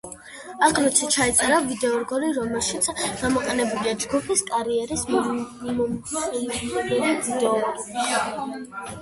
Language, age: Georgian, under 19